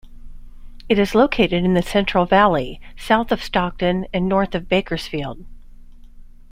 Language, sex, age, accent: English, female, 50-59, United States English